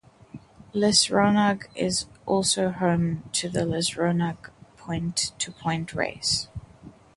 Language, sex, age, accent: English, female, 19-29, Southern African (South Africa, Zimbabwe, Namibia)